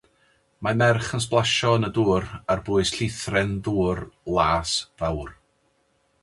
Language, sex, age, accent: Welsh, male, 40-49, Y Deyrnas Unedig Cymraeg